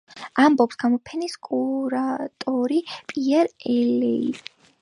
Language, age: Georgian, under 19